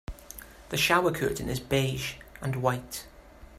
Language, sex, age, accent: English, male, 50-59, Welsh English